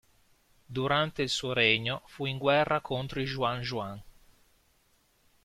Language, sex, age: Italian, male, 30-39